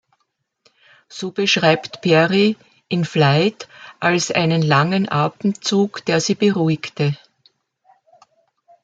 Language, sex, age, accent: German, female, 70-79, Österreichisches Deutsch